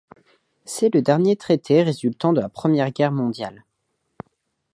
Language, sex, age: French, male, under 19